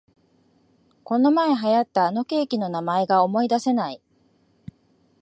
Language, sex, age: Japanese, female, 40-49